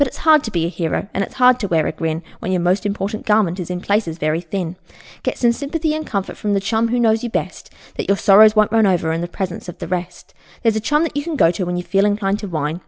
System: none